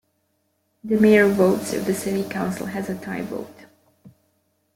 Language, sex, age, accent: English, female, 19-29, United States English